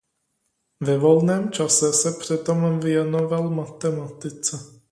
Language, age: Czech, 30-39